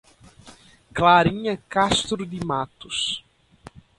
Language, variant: Portuguese, Portuguese (Brasil)